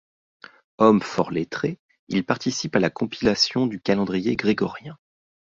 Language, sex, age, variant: French, male, 30-39, Français de métropole